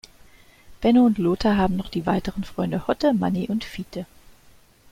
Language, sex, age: German, female, 40-49